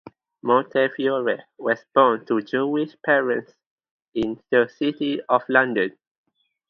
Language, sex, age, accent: English, male, 19-29, Malaysian English